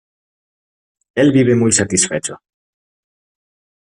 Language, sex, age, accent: Spanish, male, 30-39, España: Norte peninsular (Asturias, Castilla y León, Cantabria, País Vasco, Navarra, Aragón, La Rioja, Guadalajara, Cuenca)